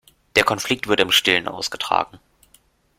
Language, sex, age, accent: German, male, under 19, Deutschland Deutsch